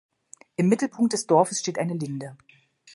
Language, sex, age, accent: German, female, 40-49, Deutschland Deutsch